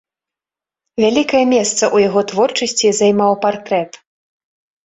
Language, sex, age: Belarusian, female, 19-29